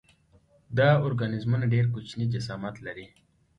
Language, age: Pashto, 19-29